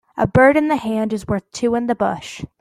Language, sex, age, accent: English, female, under 19, United States English